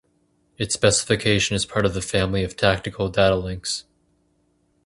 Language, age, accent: English, 19-29, Canadian English